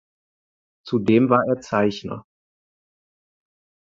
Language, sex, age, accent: German, male, 50-59, Deutschland Deutsch